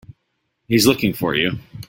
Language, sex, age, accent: English, male, 30-39, United States English